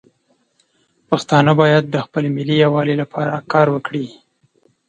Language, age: Pashto, 30-39